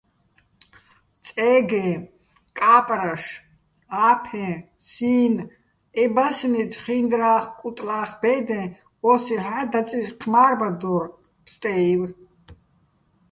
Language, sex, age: Bats, female, 70-79